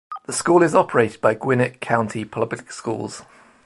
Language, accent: English, England English